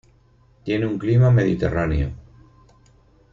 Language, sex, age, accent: Spanish, male, 50-59, España: Norte peninsular (Asturias, Castilla y León, Cantabria, País Vasco, Navarra, Aragón, La Rioja, Guadalajara, Cuenca)